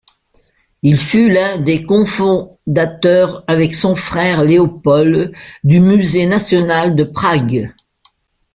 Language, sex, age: French, female, 70-79